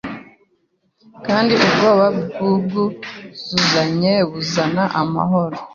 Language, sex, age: Kinyarwanda, female, 30-39